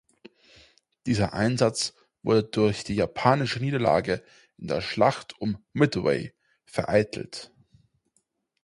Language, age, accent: German, 19-29, Österreichisches Deutsch